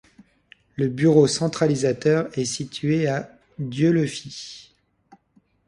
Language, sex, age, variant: French, male, 50-59, Français de métropole